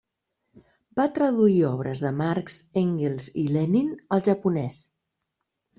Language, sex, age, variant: Catalan, female, 40-49, Central